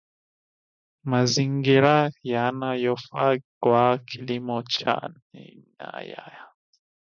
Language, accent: English, India and South Asia (India, Pakistan, Sri Lanka)